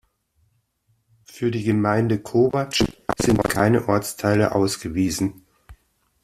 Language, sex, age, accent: German, male, 50-59, Deutschland Deutsch